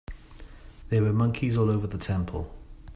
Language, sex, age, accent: English, male, 30-39, Welsh English